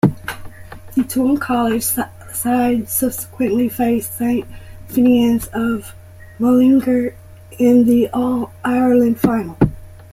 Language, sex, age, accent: English, female, 30-39, United States English